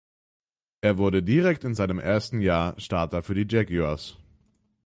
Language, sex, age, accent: German, male, under 19, Deutschland Deutsch; Österreichisches Deutsch